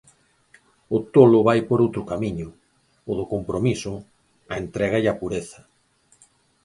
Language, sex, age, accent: Galician, male, 50-59, Oriental (común en zona oriental)